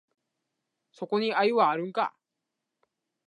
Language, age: Japanese, 19-29